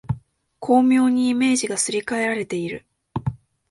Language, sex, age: Japanese, female, under 19